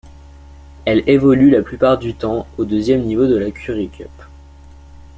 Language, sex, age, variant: French, male, under 19, Français de métropole